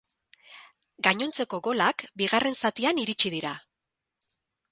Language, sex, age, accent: Basque, female, 40-49, Erdialdekoa edo Nafarra (Gipuzkoa, Nafarroa)